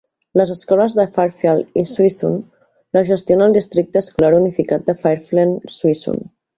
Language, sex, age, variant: Catalan, female, 19-29, Central